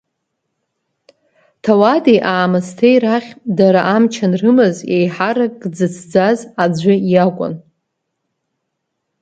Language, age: Abkhazian, 30-39